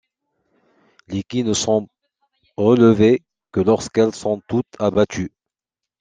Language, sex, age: French, male, 30-39